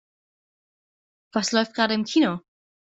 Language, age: German, under 19